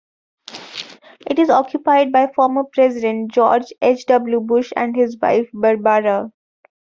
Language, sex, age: English, female, 19-29